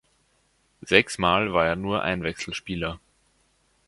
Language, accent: German, Österreichisches Deutsch